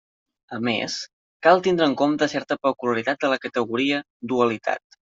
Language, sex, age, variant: Catalan, male, 19-29, Central